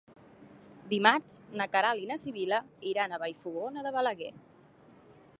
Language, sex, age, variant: Catalan, female, 19-29, Central